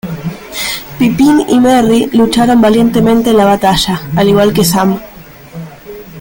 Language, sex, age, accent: Spanish, female, 19-29, Rioplatense: Argentina, Uruguay, este de Bolivia, Paraguay